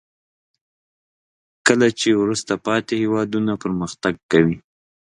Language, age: Pashto, 19-29